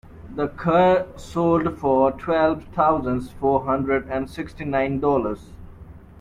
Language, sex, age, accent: English, male, 19-29, India and South Asia (India, Pakistan, Sri Lanka)